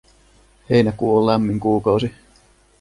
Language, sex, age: Finnish, male, 30-39